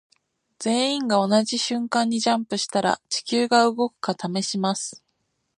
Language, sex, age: Japanese, female, 19-29